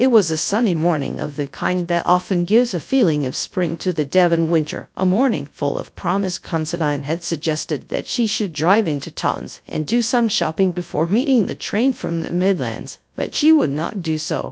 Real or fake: fake